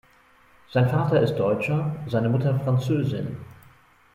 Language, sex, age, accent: German, male, 40-49, Deutschland Deutsch